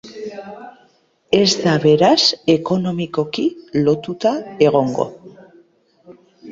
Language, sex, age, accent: Basque, female, 40-49, Mendebalekoa (Araba, Bizkaia, Gipuzkoako mendebaleko herri batzuk)